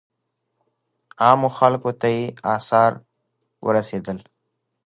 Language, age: Pashto, 30-39